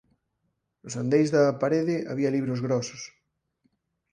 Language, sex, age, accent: Galician, male, 30-39, Normativo (estándar)